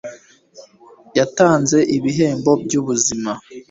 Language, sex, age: Kinyarwanda, male, under 19